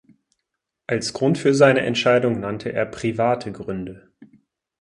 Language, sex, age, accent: German, male, 30-39, Deutschland Deutsch